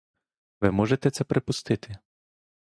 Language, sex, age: Ukrainian, male, 19-29